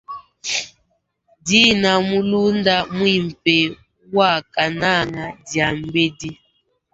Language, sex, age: Luba-Lulua, female, 19-29